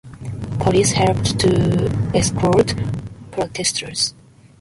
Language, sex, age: English, female, 19-29